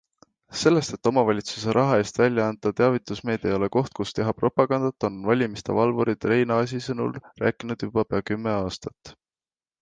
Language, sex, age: Estonian, male, 19-29